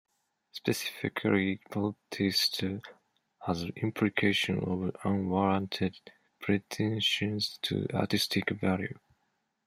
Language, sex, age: English, male, 19-29